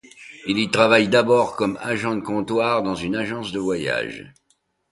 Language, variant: French, Français de métropole